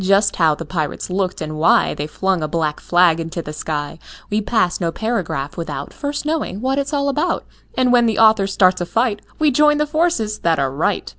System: none